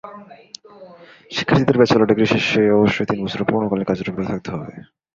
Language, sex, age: Bengali, male, 19-29